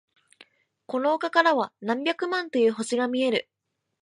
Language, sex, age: Japanese, female, 19-29